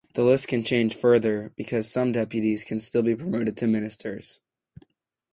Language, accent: English, United States English